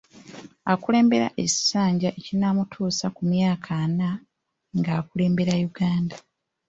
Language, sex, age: Ganda, female, 19-29